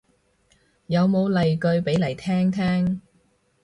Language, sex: Cantonese, female